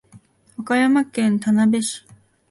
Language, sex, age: Japanese, female, 19-29